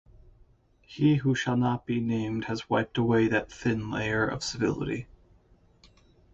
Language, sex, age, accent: English, male, 30-39, United States English